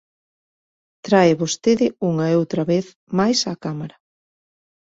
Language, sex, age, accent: Galician, female, 40-49, Normativo (estándar)